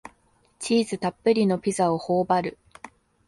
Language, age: Japanese, 19-29